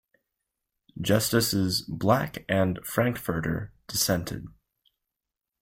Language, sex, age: English, male, 19-29